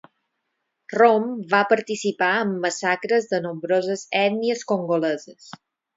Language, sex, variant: Catalan, female, Balear